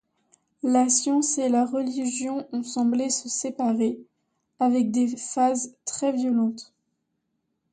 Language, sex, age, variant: French, female, under 19, Français de métropole